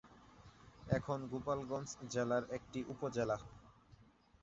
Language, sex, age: Bengali, male, 19-29